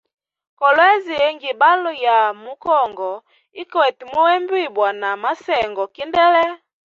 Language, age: Hemba, 30-39